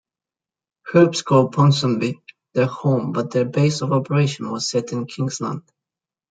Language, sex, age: English, male, 19-29